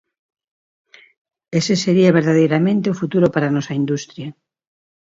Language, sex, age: Galician, female, 60-69